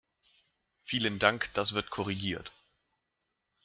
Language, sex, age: German, male, 19-29